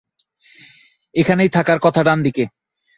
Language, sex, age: Bengali, male, 19-29